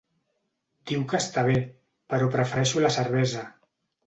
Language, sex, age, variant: Catalan, male, 50-59, Central